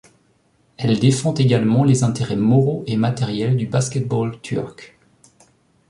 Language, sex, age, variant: French, male, 40-49, Français de métropole